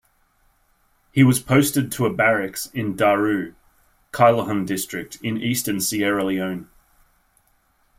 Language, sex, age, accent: English, male, 30-39, Australian English